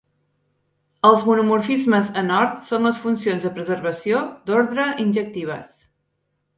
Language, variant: Catalan, Central